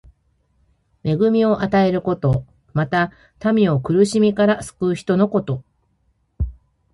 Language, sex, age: Japanese, female, 40-49